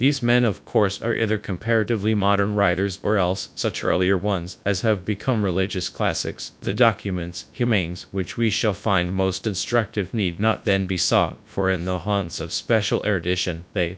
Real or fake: fake